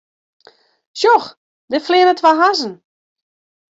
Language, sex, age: Western Frisian, female, 40-49